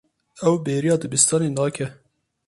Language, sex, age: Kurdish, male, 30-39